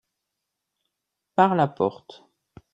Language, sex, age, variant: French, male, 40-49, Français de métropole